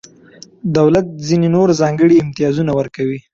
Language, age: Pashto, 19-29